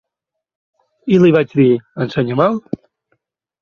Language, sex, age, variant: Catalan, male, 19-29, Balear